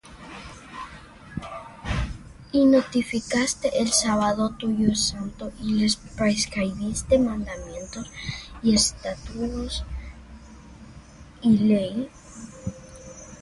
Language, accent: Spanish, América central